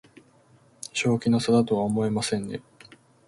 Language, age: Japanese, 19-29